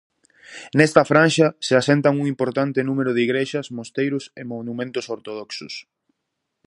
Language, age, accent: Galician, 19-29, Normativo (estándar)